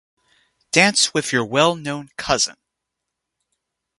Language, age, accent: English, 19-29, United States English